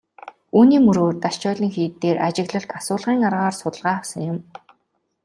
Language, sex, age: Mongolian, female, 19-29